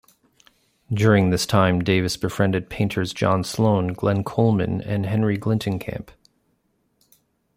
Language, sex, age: English, male, 40-49